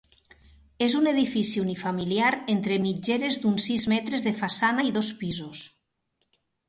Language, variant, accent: Catalan, Nord-Occidental, nord-occidental